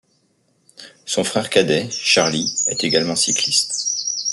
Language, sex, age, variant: French, male, 40-49, Français de métropole